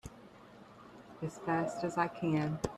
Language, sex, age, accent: English, female, 40-49, United States English